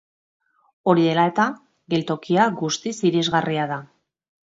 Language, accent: Basque, Mendebalekoa (Araba, Bizkaia, Gipuzkoako mendebaleko herri batzuk)